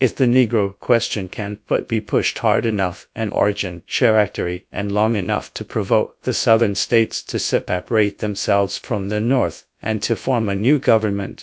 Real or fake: fake